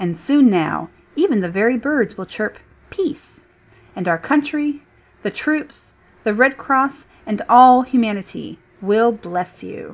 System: none